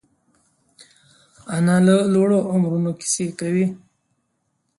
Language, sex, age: Pashto, male, 19-29